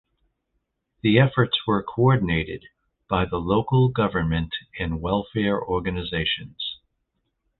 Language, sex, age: English, male, 50-59